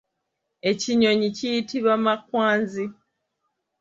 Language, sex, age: Ganda, female, 19-29